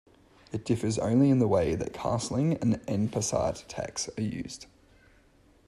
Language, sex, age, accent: English, male, 19-29, Australian English